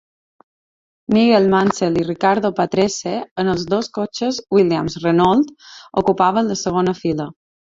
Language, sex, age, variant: Catalan, female, 19-29, Balear